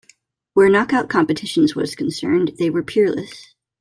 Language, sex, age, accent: English, female, 30-39, United States English